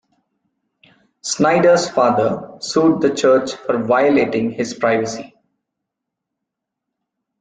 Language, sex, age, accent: English, male, 19-29, India and South Asia (India, Pakistan, Sri Lanka)